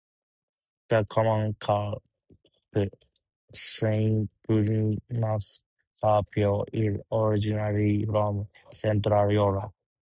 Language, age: English, 19-29